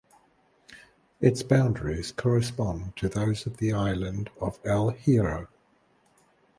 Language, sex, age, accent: English, male, 60-69, England English